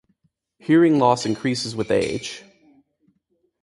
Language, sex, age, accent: English, male, 19-29, United States English